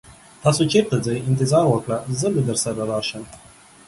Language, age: Pashto, 30-39